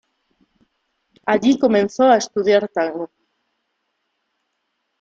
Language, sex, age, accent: Spanish, female, 30-39, España: Centro-Sur peninsular (Madrid, Toledo, Castilla-La Mancha)